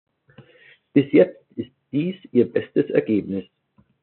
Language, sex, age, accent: German, male, 40-49, Österreichisches Deutsch